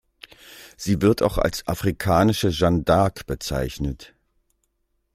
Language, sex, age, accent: German, male, 60-69, Deutschland Deutsch